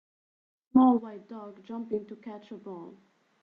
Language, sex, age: English, female, 19-29